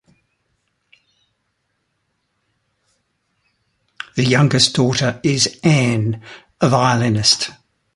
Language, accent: English, Australian English